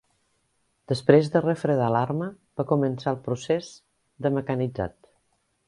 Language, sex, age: Catalan, female, 50-59